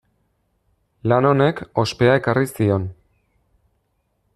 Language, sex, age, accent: Basque, male, 30-39, Erdialdekoa edo Nafarra (Gipuzkoa, Nafarroa)